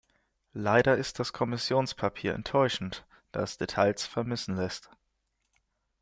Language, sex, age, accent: German, male, 19-29, Deutschland Deutsch